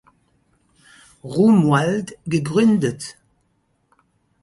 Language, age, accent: German, 50-59, Deutschland Deutsch